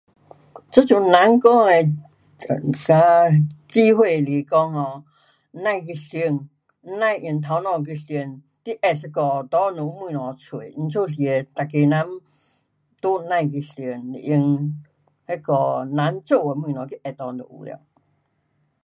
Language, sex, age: Pu-Xian Chinese, female, 70-79